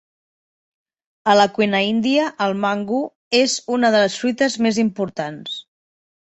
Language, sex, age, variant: Catalan, female, 30-39, Septentrional